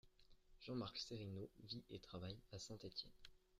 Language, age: French, under 19